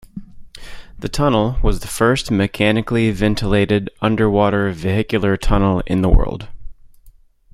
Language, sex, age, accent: English, male, 30-39, United States English